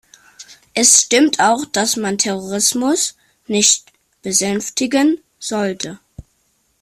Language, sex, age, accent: German, male, under 19, Deutschland Deutsch